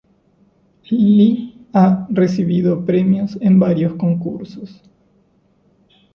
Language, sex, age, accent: Spanish, male, 30-39, Rioplatense: Argentina, Uruguay, este de Bolivia, Paraguay